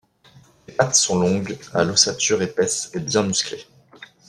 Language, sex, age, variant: French, male, 30-39, Français de métropole